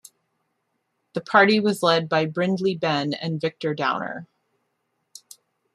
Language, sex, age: English, female, 40-49